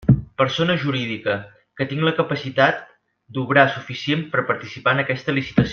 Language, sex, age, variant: Catalan, male, 30-39, Nord-Occidental